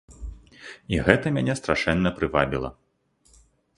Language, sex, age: Belarusian, male, 30-39